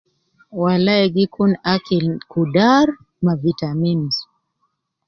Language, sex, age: Nubi, female, 50-59